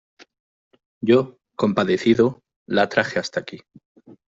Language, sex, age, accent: Spanish, male, 40-49, España: Norte peninsular (Asturias, Castilla y León, Cantabria, País Vasco, Navarra, Aragón, La Rioja, Guadalajara, Cuenca)